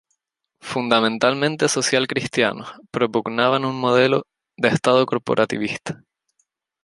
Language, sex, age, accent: Spanish, male, 19-29, España: Islas Canarias